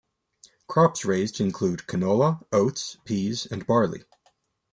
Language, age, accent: English, 19-29, United States English